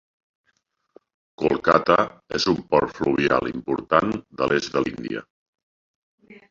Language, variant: Catalan, Central